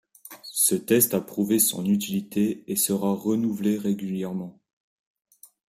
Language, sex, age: French, male, 19-29